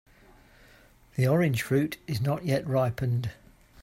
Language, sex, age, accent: English, male, 40-49, England English